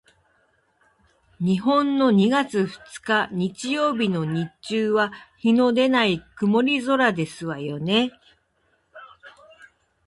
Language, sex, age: Japanese, female, 50-59